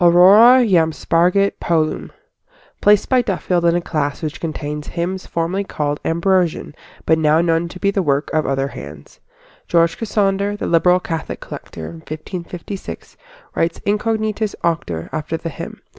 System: none